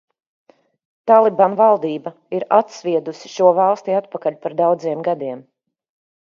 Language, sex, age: Latvian, female, 40-49